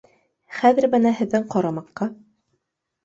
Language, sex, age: Bashkir, female, 30-39